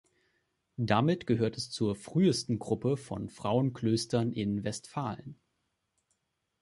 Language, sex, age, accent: German, male, 19-29, Deutschland Deutsch